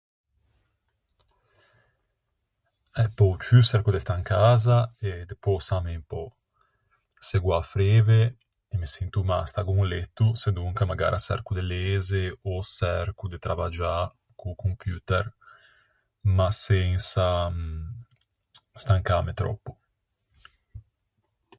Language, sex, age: Ligurian, male, 30-39